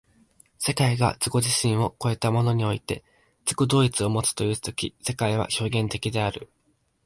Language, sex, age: Japanese, male, 19-29